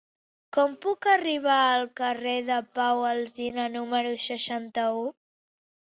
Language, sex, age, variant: Catalan, male, 40-49, Central